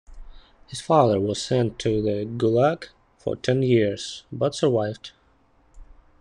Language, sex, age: English, male, 19-29